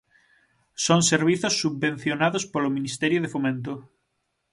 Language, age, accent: Galician, 19-29, Normativo (estándar)